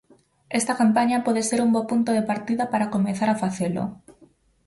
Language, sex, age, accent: Galician, female, 19-29, Normativo (estándar)